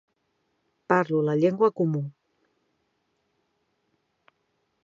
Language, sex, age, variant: Catalan, female, 40-49, Central